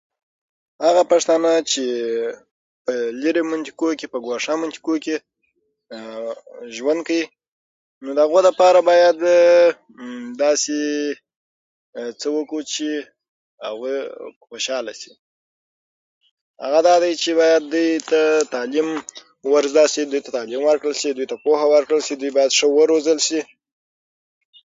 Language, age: Pashto, under 19